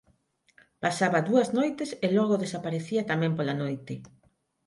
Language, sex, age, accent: Galician, female, 50-59, Neofalante